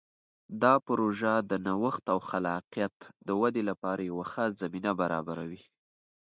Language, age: Pashto, 19-29